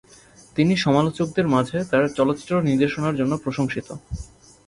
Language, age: Bengali, 19-29